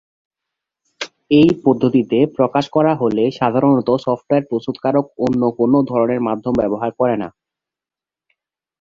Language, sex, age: Bengali, male, under 19